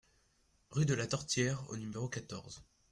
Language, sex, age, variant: French, male, under 19, Français de métropole